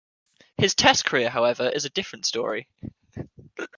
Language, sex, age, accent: English, male, 19-29, England English